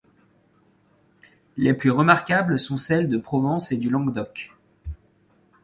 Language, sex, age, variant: French, male, 30-39, Français de métropole